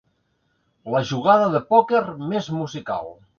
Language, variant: Catalan, Central